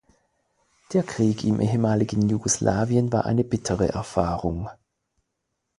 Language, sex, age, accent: German, male, 40-49, Schweizerdeutsch